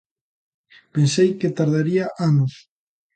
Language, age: Galician, 19-29